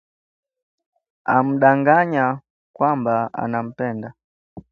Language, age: Swahili, 19-29